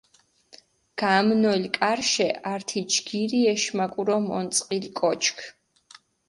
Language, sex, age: Mingrelian, female, 19-29